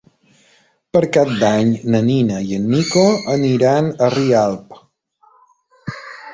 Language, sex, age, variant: Catalan, male, 50-59, Balear